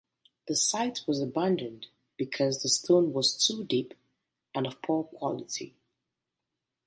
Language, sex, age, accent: English, female, 30-39, England English